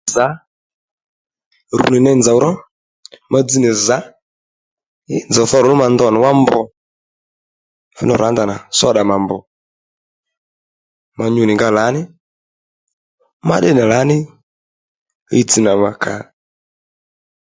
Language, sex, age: Lendu, female, 30-39